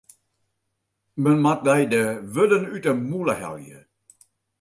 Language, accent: Western Frisian, Klaaifrysk